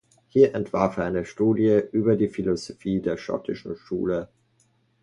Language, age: German, 30-39